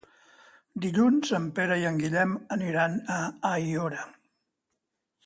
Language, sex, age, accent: Catalan, male, 60-69, Barceloní